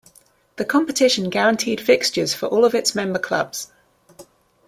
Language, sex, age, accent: English, female, 30-39, England English